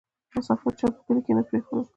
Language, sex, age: Pashto, female, 19-29